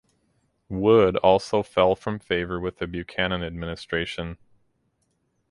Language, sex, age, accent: English, male, 30-39, United States English